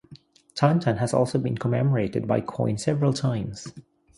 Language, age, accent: English, 30-39, Filipino